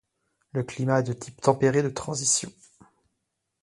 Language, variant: French, Français de métropole